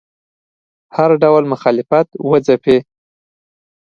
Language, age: Pashto, under 19